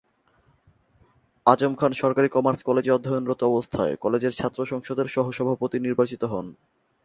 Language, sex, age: Bengali, male, 19-29